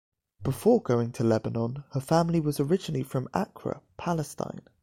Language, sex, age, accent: English, male, 19-29, England English